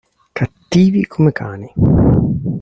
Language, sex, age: Italian, male, 40-49